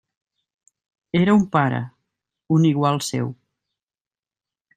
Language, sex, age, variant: Catalan, female, 19-29, Central